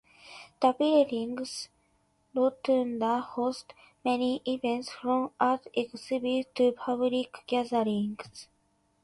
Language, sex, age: English, female, 19-29